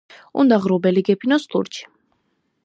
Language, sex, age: Georgian, female, under 19